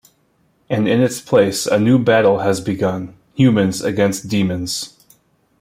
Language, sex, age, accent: English, male, 19-29, United States English